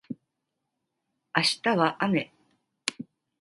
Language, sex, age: Japanese, female, 30-39